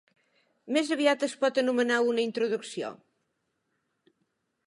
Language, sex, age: Catalan, female, 70-79